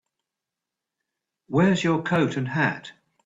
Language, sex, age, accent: English, male, 60-69, England English